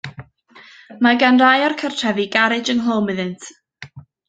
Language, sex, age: Welsh, female, 19-29